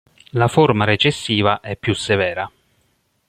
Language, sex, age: Italian, male, 40-49